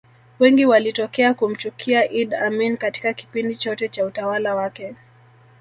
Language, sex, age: Swahili, male, 30-39